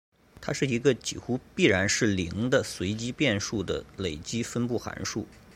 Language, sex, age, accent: Chinese, male, 30-39, 出生地：河南省